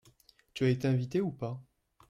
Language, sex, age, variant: French, male, 19-29, Français de métropole